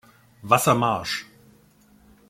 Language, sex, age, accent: German, male, 40-49, Deutschland Deutsch